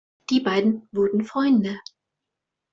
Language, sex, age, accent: German, female, 19-29, Österreichisches Deutsch